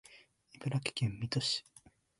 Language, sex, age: Japanese, male, 19-29